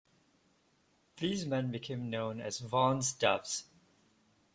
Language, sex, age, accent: English, male, 30-39, Singaporean English